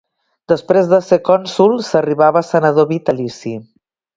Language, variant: Catalan, Septentrional